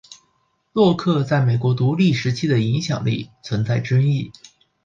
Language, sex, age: Chinese, male, 19-29